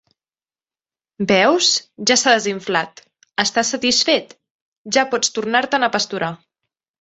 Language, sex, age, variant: Catalan, female, 19-29, Central